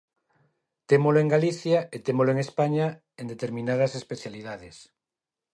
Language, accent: Galician, Neofalante